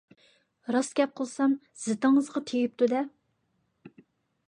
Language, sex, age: Uyghur, female, 40-49